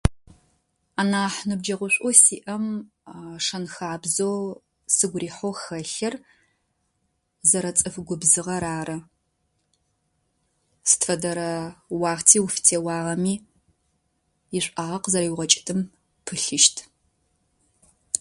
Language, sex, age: Adyghe, female, 30-39